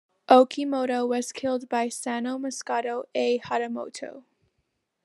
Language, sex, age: English, female, under 19